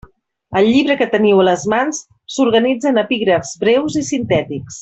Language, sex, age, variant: Catalan, female, 40-49, Central